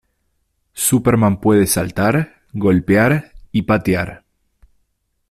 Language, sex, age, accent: Spanish, male, 30-39, Rioplatense: Argentina, Uruguay, este de Bolivia, Paraguay